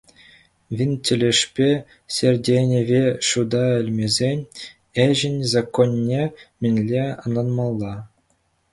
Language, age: Chuvash, 19-29